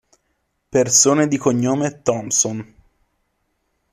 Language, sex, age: Italian, male, 19-29